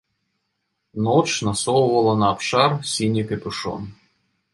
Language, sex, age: Belarusian, male, 30-39